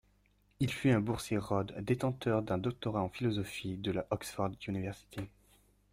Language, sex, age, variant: French, male, under 19, Français de métropole